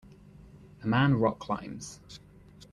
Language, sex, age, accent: English, male, 19-29, England English